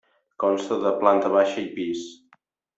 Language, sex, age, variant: Catalan, male, 40-49, Central